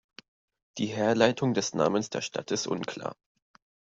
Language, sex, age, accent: German, male, 19-29, Deutschland Deutsch